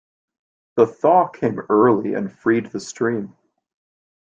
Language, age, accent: English, 19-29, United States English